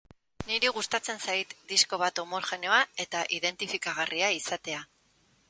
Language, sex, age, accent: Basque, female, 40-49, Erdialdekoa edo Nafarra (Gipuzkoa, Nafarroa)